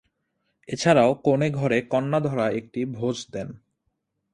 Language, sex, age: Bengali, male, 19-29